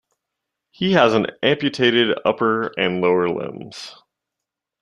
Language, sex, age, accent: English, male, 30-39, United States English